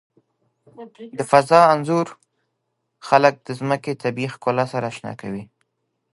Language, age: Pashto, 30-39